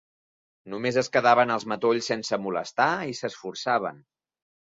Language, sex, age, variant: Catalan, male, 19-29, Central